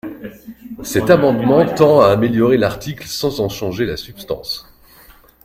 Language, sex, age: French, male, 50-59